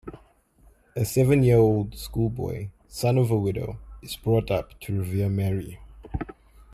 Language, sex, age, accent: English, male, 19-29, Southern African (South Africa, Zimbabwe, Namibia)